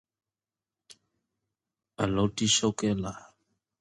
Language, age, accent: English, 30-39, United States English